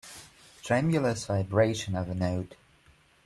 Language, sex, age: English, male, 30-39